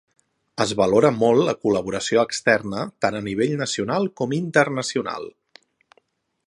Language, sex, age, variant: Catalan, male, 40-49, Central